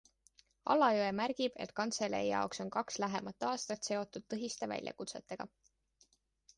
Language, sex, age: Estonian, female, 19-29